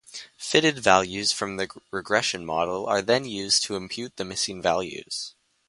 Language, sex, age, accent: English, male, under 19, Canadian English